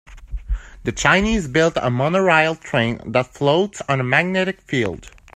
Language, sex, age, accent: English, male, 19-29, Canadian English